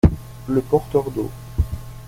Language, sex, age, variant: French, male, 19-29, Français de métropole